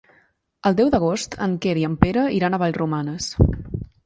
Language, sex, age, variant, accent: Catalan, female, 19-29, Central, central